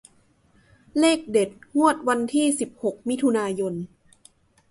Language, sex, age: Thai, female, under 19